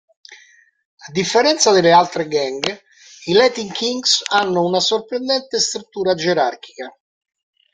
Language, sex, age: Italian, male, 60-69